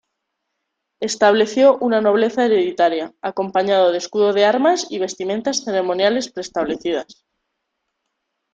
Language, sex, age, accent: Spanish, female, 30-39, España: Centro-Sur peninsular (Madrid, Toledo, Castilla-La Mancha)